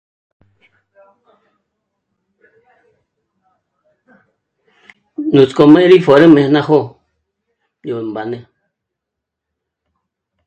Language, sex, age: Michoacán Mazahua, female, 60-69